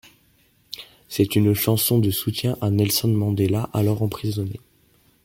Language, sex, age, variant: French, male, under 19, Français de métropole